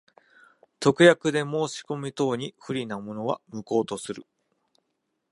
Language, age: Japanese, 40-49